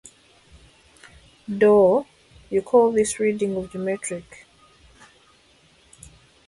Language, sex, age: English, female, 30-39